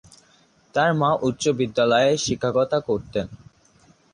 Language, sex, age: Bengali, male, 19-29